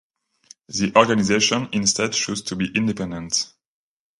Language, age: English, 30-39